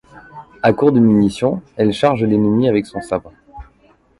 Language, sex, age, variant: French, male, 30-39, Français de métropole